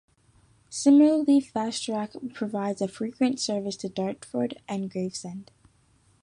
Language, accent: English, United States English